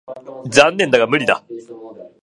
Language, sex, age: Japanese, male, 19-29